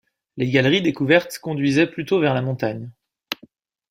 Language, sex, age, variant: French, male, 30-39, Français de métropole